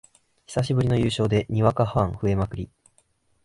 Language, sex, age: Japanese, male, 19-29